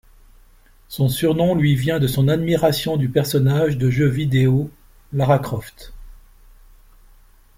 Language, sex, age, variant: French, male, 60-69, Français de métropole